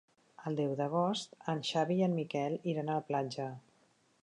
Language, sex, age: Catalan, female, 40-49